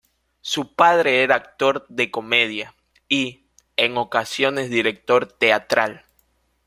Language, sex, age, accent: Spanish, male, 19-29, América central